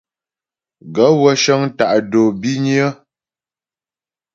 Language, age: Ghomala, 19-29